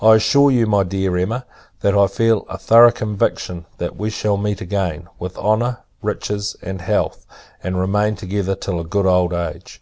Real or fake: real